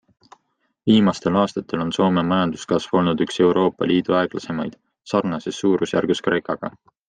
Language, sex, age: Estonian, male, 19-29